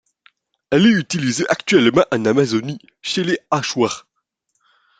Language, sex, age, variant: French, male, under 19, Français de métropole